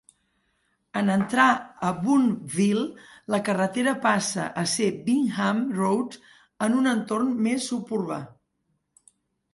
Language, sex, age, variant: Catalan, female, 50-59, Central